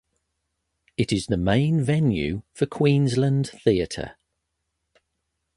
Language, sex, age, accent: English, male, 40-49, England English